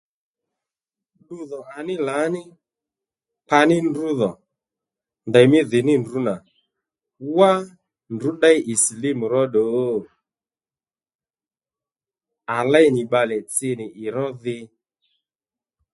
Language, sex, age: Lendu, male, 30-39